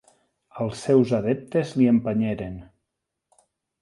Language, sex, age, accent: Catalan, male, 40-49, central; nord-occidental